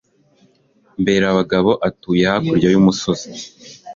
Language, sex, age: Kinyarwanda, male, 19-29